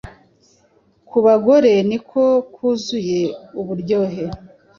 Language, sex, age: Kinyarwanda, female, 50-59